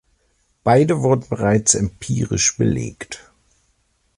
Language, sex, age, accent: German, male, 40-49, Deutschland Deutsch